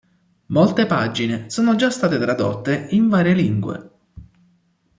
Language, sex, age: Italian, male, 19-29